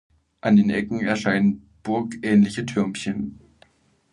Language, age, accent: German, 19-29, Deutschland Deutsch